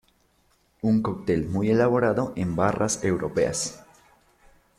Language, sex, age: Spanish, male, 19-29